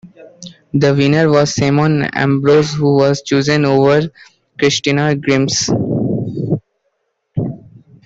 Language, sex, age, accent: English, male, 19-29, United States English